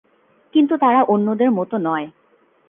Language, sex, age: Bengali, female, 19-29